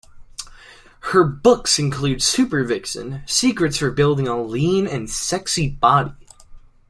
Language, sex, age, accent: English, male, under 19, United States English